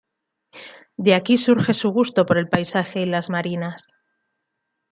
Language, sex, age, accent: Spanish, female, 30-39, España: Centro-Sur peninsular (Madrid, Toledo, Castilla-La Mancha)